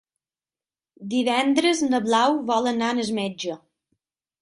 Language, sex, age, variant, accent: Catalan, female, 19-29, Balear, mallorquí